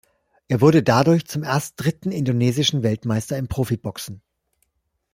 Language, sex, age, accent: German, male, 40-49, Deutschland Deutsch